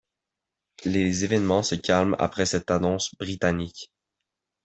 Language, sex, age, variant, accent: French, male, under 19, Français d'Amérique du Nord, Français du Canada